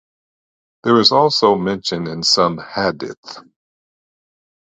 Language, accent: English, United States English